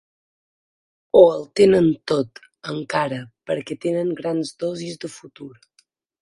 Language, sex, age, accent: Catalan, female, 19-29, gironí